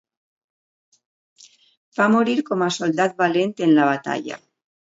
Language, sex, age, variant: Catalan, female, 50-59, Valencià meridional